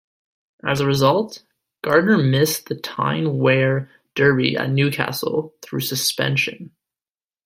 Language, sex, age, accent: English, male, 19-29, Canadian English